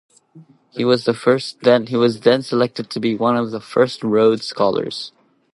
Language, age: English, 19-29